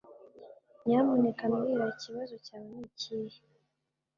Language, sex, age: Kinyarwanda, female, under 19